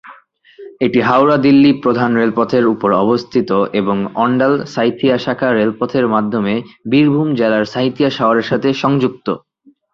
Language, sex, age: Bengali, male, 19-29